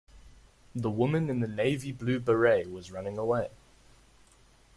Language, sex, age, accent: English, male, under 19, Southern African (South Africa, Zimbabwe, Namibia)